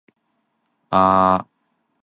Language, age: Cantonese, 19-29